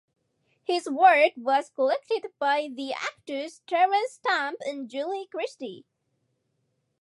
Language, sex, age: English, female, 19-29